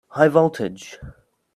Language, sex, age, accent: English, male, 19-29, New Zealand English